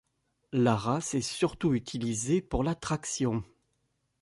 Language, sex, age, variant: French, male, 50-59, Français de métropole